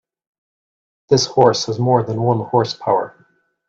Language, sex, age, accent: English, male, 30-39, Irish English